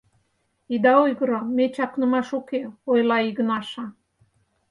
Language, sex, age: Mari, female, 60-69